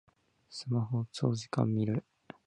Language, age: Japanese, 19-29